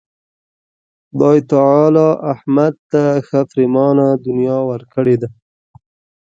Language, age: Pashto, 19-29